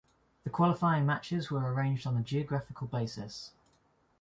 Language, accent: English, England English